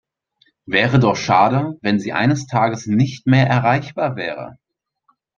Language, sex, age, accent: German, male, 19-29, Deutschland Deutsch